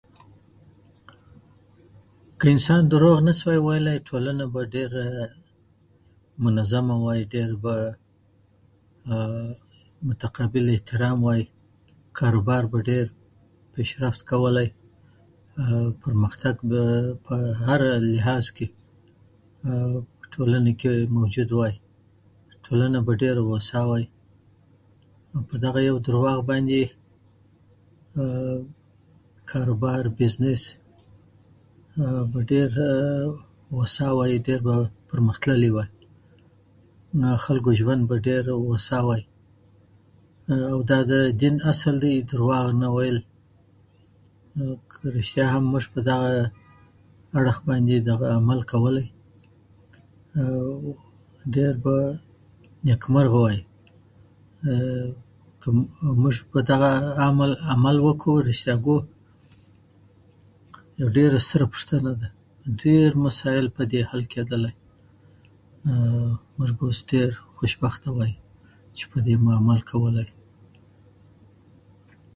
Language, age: Pashto, 60-69